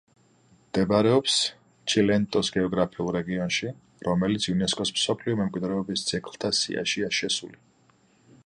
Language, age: Georgian, 40-49